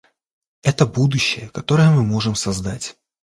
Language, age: Russian, 19-29